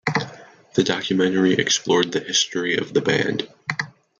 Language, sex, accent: English, male, United States English